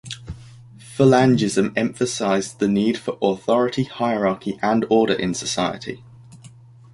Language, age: English, 19-29